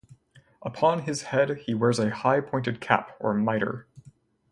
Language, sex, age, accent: English, male, 19-29, United States English